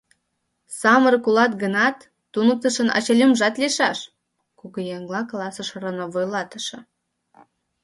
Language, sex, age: Mari, female, under 19